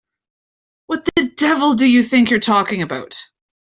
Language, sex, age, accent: English, female, 19-29, Canadian English